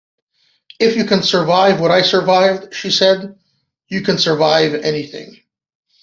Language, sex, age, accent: English, male, 40-49, Canadian English